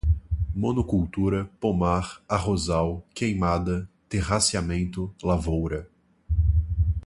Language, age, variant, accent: Portuguese, 19-29, Portuguese (Brasil), Mineiro